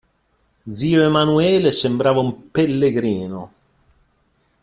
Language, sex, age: Italian, male, 40-49